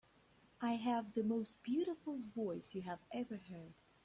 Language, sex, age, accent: English, female, 19-29, England English